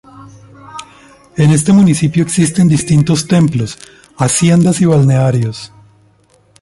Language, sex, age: Spanish, male, 50-59